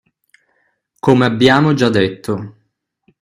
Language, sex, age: Italian, male, 19-29